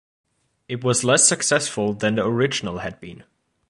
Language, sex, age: English, male, under 19